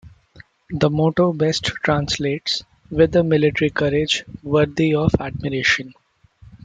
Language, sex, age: English, male, 19-29